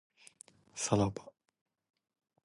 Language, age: Japanese, 19-29